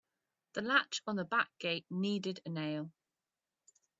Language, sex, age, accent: English, female, 19-29, England English